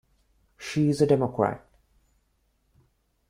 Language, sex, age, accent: English, male, 19-29, India and South Asia (India, Pakistan, Sri Lanka)